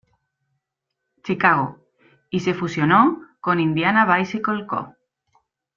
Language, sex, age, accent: Spanish, female, 40-49, España: Centro-Sur peninsular (Madrid, Toledo, Castilla-La Mancha)